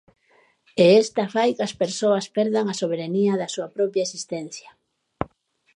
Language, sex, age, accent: Galician, female, 40-49, Oriental (común en zona oriental)